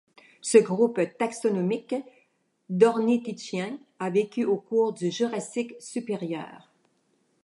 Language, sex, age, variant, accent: French, female, 70-79, Français d'Amérique du Nord, Français du Canada